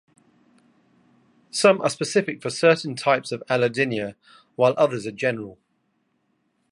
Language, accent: English, England English